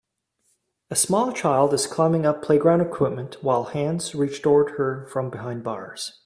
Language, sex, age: English, male, 30-39